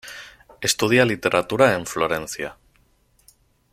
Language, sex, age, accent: Spanish, male, 19-29, España: Centro-Sur peninsular (Madrid, Toledo, Castilla-La Mancha)